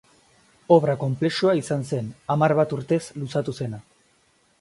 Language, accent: Basque, Mendebalekoa (Araba, Bizkaia, Gipuzkoako mendebaleko herri batzuk)